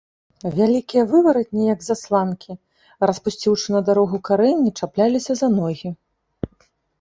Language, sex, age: Belarusian, female, 30-39